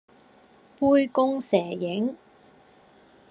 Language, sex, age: Cantonese, female, 19-29